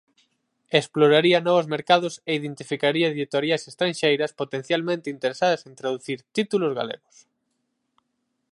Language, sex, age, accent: Galician, male, 19-29, Central (gheada)